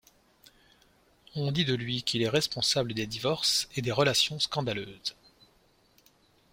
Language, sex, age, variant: French, male, 40-49, Français de métropole